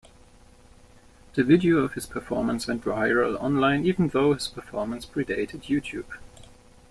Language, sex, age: English, male, 19-29